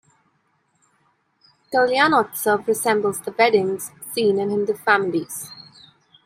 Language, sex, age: English, female, 19-29